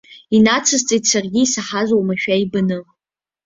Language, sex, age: Abkhazian, female, under 19